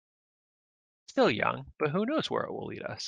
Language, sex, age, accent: English, male, 40-49, United States English